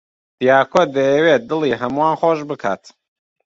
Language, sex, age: Central Kurdish, male, 30-39